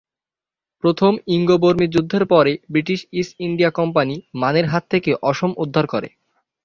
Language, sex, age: Bengali, male, 19-29